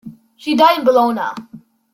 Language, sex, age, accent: English, female, under 19, Hong Kong English